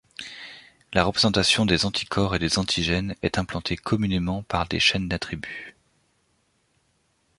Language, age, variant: French, 30-39, Français de métropole